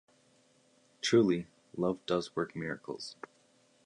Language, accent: English, United States English